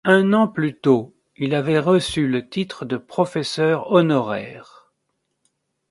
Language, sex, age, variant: French, male, 60-69, Français de métropole